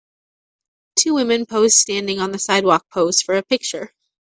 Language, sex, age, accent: English, female, 30-39, Canadian English